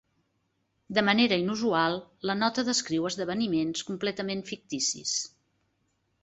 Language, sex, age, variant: Catalan, female, 60-69, Central